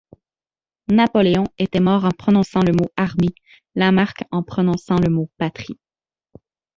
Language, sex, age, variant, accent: French, female, 30-39, Français d'Amérique du Nord, Français du Canada